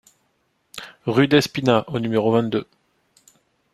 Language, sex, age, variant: French, male, 40-49, Français de métropole